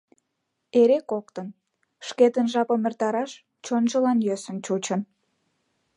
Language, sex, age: Mari, female, under 19